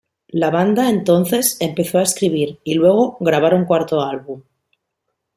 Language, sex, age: Spanish, female, 30-39